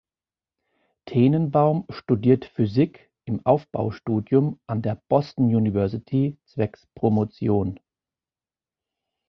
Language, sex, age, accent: German, male, 50-59, Deutschland Deutsch